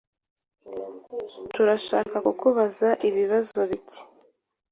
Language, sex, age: Kinyarwanda, female, 30-39